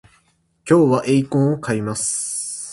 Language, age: Japanese, 19-29